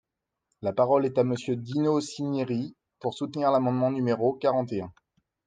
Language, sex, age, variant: French, male, 30-39, Français de métropole